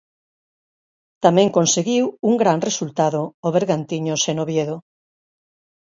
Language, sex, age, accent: Galician, female, 60-69, Normativo (estándar)